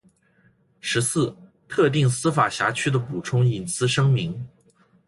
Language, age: Chinese, 19-29